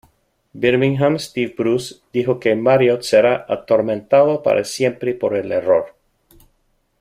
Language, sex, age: Spanish, male, 50-59